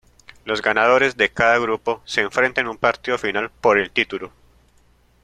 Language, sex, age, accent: Spanish, male, 19-29, Andino-Pacífico: Colombia, Perú, Ecuador, oeste de Bolivia y Venezuela andina